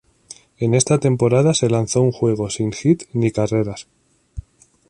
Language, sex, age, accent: Spanish, male, 19-29, España: Norte peninsular (Asturias, Castilla y León, Cantabria, País Vasco, Navarra, Aragón, La Rioja, Guadalajara, Cuenca)